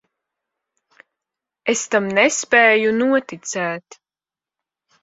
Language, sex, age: Latvian, female, under 19